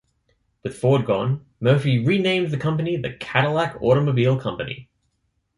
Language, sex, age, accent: English, male, 19-29, Australian English